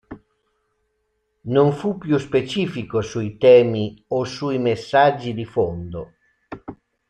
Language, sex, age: Italian, male, 60-69